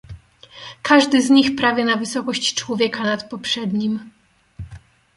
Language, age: Polish, 19-29